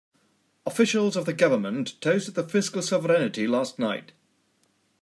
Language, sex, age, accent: English, male, 40-49, England English